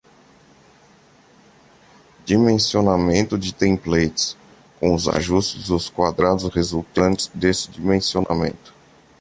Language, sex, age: Portuguese, male, 30-39